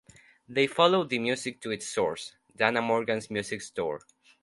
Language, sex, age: English, male, under 19